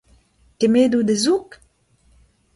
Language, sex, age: Breton, female, 50-59